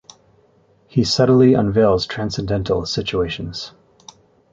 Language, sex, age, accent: English, male, 30-39, United States English